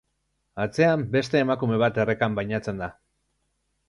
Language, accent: Basque, Erdialdekoa edo Nafarra (Gipuzkoa, Nafarroa)